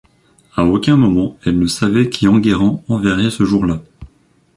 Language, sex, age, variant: French, male, under 19, Français de métropole